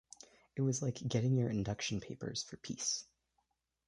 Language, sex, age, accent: English, male, 19-29, United States English